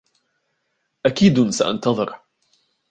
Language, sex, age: Arabic, male, 19-29